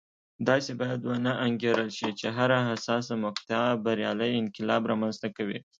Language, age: Pashto, 19-29